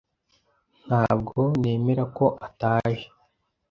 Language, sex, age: Kinyarwanda, male, under 19